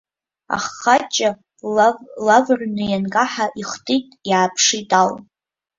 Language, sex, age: Abkhazian, female, under 19